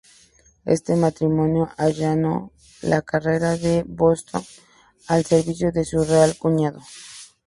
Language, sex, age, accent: Spanish, female, 19-29, México